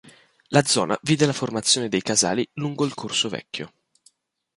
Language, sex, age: Italian, male, 19-29